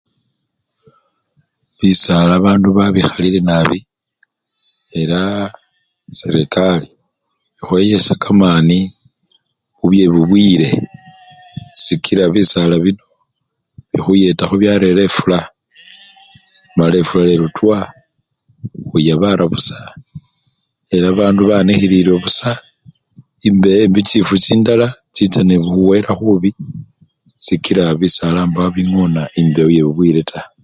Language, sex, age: Luyia, male, 60-69